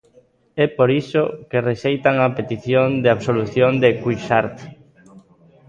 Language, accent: Galician, Atlántico (seseo e gheada)